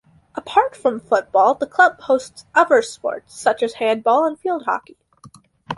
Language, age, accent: English, under 19, Canadian English